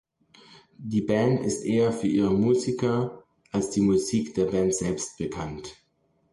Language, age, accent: German, 40-49, Deutschland Deutsch